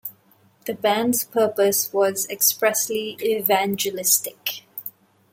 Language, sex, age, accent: English, female, 30-39, Singaporean English